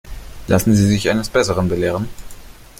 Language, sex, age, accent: German, male, 19-29, Deutschland Deutsch